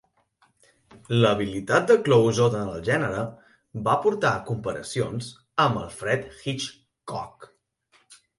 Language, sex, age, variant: Catalan, male, 19-29, Central